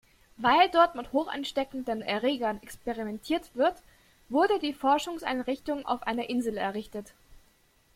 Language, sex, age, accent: German, female, 19-29, Deutschland Deutsch